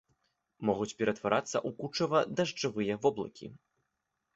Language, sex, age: Belarusian, male, 19-29